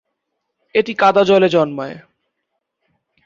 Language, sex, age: Bengali, male, 19-29